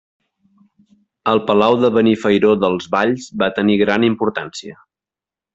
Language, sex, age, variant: Catalan, male, 40-49, Central